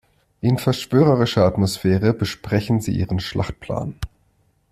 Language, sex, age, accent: German, male, 30-39, Deutschland Deutsch